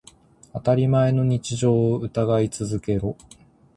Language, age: Japanese, 19-29